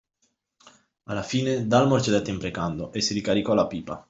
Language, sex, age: Italian, male, 19-29